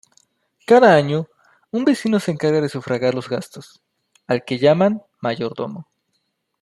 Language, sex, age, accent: Spanish, male, 30-39, México